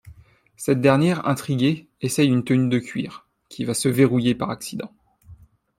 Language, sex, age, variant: French, male, 19-29, Français de métropole